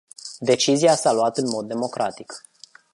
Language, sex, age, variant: Romanian, male, 40-49, Romanian-Romania